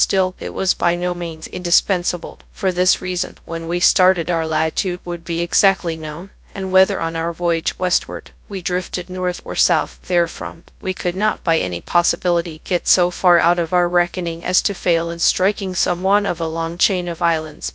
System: TTS, GradTTS